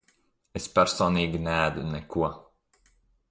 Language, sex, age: Latvian, male, under 19